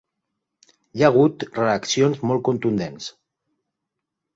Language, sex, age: Catalan, male, 30-39